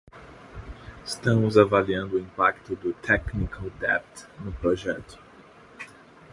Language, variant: Portuguese, Portuguese (Brasil)